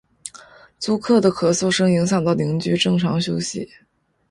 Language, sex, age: Chinese, female, 19-29